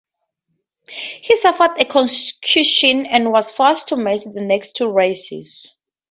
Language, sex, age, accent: English, female, 19-29, Southern African (South Africa, Zimbabwe, Namibia)